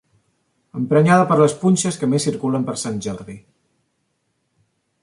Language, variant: Catalan, Central